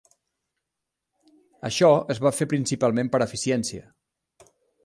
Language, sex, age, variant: Catalan, male, 40-49, Central